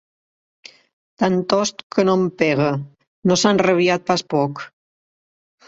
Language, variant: Catalan, Central